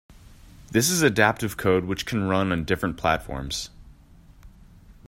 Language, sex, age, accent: English, male, 19-29, United States English